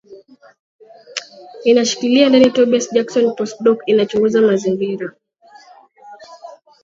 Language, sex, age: Swahili, female, 19-29